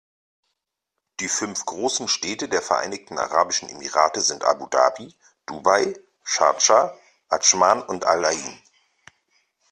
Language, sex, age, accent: German, male, 30-39, Deutschland Deutsch